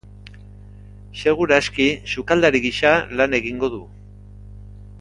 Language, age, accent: Basque, 60-69, Erdialdekoa edo Nafarra (Gipuzkoa, Nafarroa)